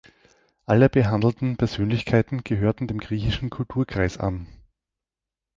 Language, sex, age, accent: German, male, 40-49, Österreichisches Deutsch